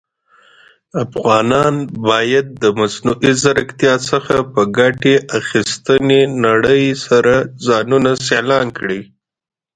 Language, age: Pashto, 30-39